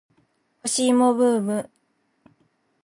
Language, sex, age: Japanese, female, 19-29